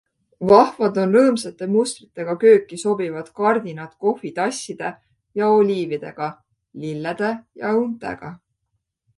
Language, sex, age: Estonian, female, 30-39